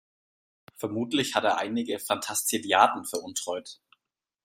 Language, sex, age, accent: German, male, 30-39, Deutschland Deutsch